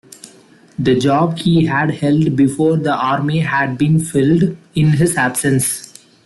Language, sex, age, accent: English, male, 19-29, India and South Asia (India, Pakistan, Sri Lanka)